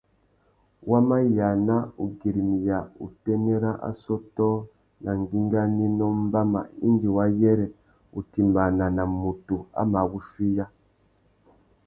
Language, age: Tuki, 40-49